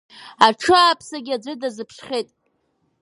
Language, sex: Abkhazian, female